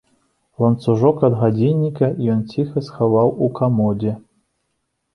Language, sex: Belarusian, male